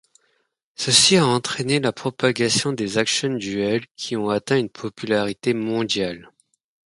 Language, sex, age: French, male, 30-39